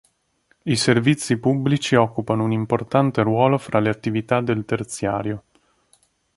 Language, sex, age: Italian, male, 30-39